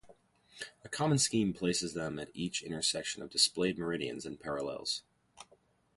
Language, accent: English, United States English